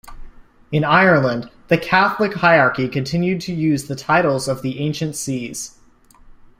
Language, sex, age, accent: English, male, 19-29, United States English